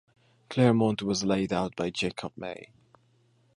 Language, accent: English, United States English